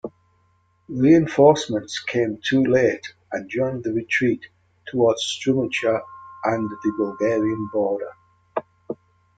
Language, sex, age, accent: English, male, 50-59, England English